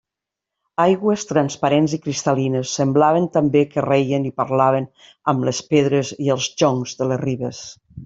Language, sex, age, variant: Catalan, female, 50-59, Nord-Occidental